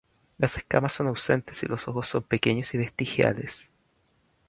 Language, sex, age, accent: Spanish, female, 19-29, Chileno: Chile, Cuyo